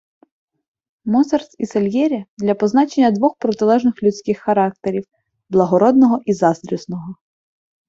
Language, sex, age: Ukrainian, female, 19-29